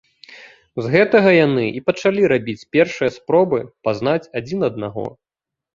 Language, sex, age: Belarusian, male, 30-39